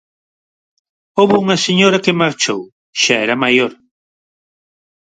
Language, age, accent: Galician, 40-49, Neofalante